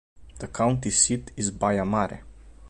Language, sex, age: English, male, 19-29